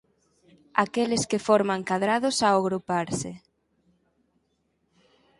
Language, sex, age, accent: Galician, female, 19-29, Normativo (estándar)